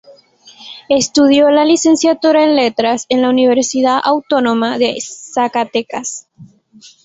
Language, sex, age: Spanish, female, 19-29